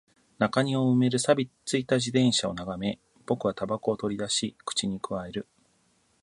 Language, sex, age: Japanese, male, 40-49